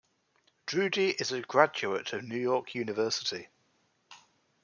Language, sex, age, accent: English, male, 19-29, England English